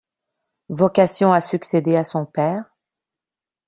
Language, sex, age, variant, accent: French, female, 40-49, Français d'Amérique du Nord, Français du Canada